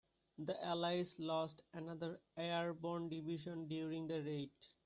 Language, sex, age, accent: English, male, 19-29, India and South Asia (India, Pakistan, Sri Lanka)